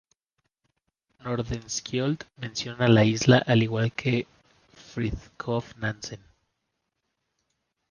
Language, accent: Spanish, México